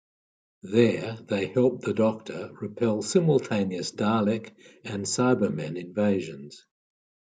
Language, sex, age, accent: English, male, 70-79, Australian English